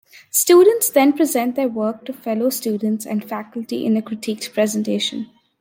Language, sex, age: English, female, under 19